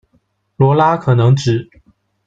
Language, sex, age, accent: Chinese, male, 19-29, 出生地：福建省